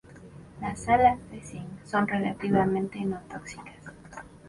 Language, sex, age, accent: Spanish, female, under 19, Andino-Pacífico: Colombia, Perú, Ecuador, oeste de Bolivia y Venezuela andina